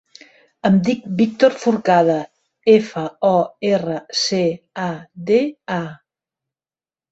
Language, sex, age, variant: Catalan, female, 50-59, Central